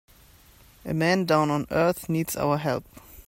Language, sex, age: English, male, 19-29